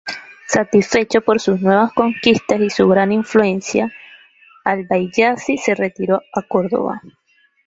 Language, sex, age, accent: Spanish, female, 19-29, Andino-Pacífico: Colombia, Perú, Ecuador, oeste de Bolivia y Venezuela andina